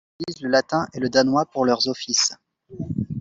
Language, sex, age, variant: French, male, 30-39, Français de métropole